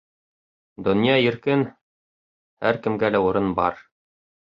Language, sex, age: Bashkir, male, 30-39